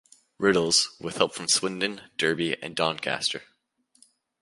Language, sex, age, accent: English, male, under 19, United States English